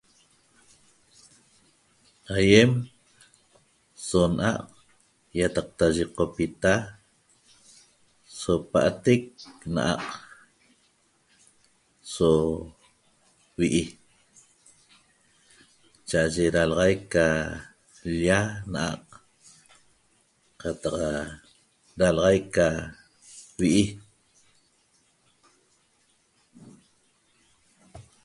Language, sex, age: Toba, female, 50-59